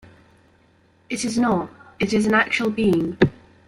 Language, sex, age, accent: English, female, under 19, England English